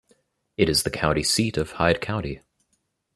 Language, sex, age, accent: English, male, 19-29, United States English